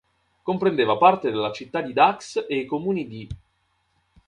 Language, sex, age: Italian, male, 19-29